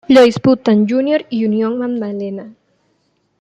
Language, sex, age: Spanish, male, 90+